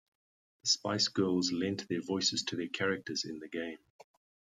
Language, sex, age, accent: English, male, 50-59, Southern African (South Africa, Zimbabwe, Namibia)